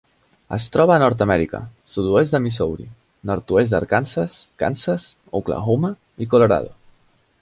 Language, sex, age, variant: Catalan, male, 19-29, Central